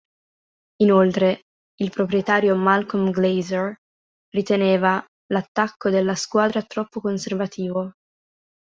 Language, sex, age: Italian, female, 19-29